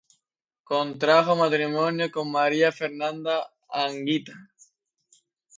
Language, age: Spanish, 19-29